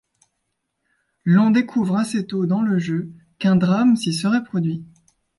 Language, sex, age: French, female, 30-39